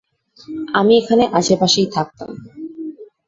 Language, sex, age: Bengali, female, 19-29